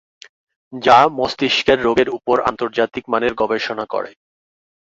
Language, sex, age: Bengali, male, 30-39